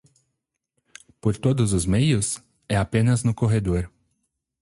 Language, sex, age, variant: Portuguese, male, 30-39, Portuguese (Brasil)